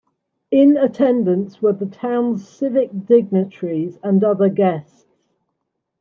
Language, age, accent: English, 60-69, Welsh English